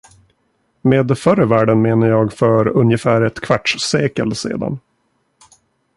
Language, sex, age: Swedish, male, 40-49